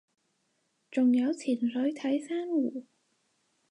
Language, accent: Cantonese, 广州音